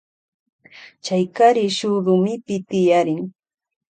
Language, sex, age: Loja Highland Quichua, female, 40-49